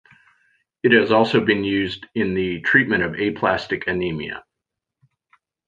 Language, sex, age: English, male, 50-59